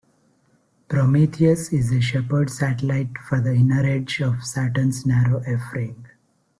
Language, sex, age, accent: English, male, 50-59, India and South Asia (India, Pakistan, Sri Lanka)